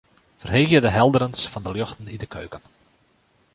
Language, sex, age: Western Frisian, male, 19-29